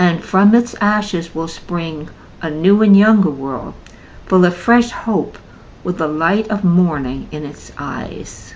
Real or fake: real